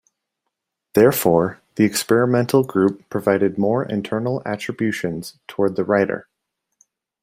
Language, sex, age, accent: English, male, 30-39, United States English